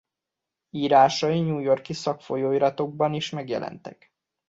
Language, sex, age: Hungarian, male, 30-39